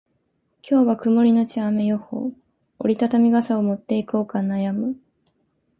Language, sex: Japanese, female